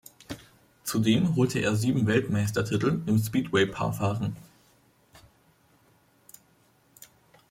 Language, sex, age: German, male, under 19